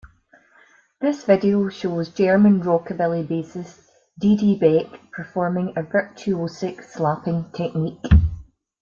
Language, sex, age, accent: English, female, 50-59, Scottish English